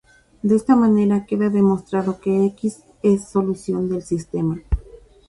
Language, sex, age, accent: Spanish, female, 40-49, México